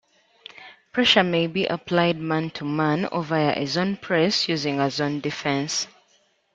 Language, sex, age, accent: English, female, 19-29, England English